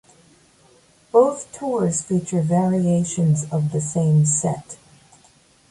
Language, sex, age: English, female, 60-69